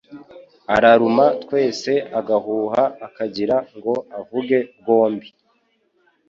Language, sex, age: Kinyarwanda, female, 19-29